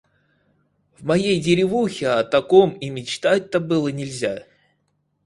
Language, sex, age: Russian, male, 30-39